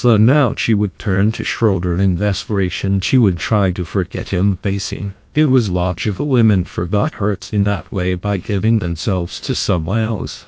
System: TTS, GlowTTS